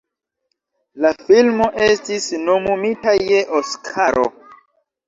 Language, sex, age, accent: Esperanto, male, 19-29, Internacia